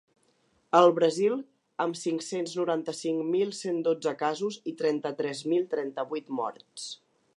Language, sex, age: Catalan, male, 19-29